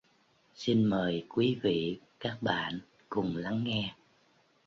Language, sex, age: Vietnamese, male, 60-69